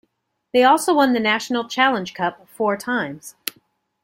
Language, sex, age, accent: English, female, 40-49, United States English